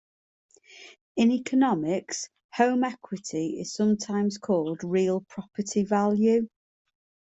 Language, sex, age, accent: English, female, 40-49, Welsh English